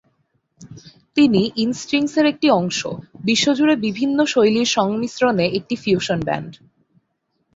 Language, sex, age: Bengali, female, 19-29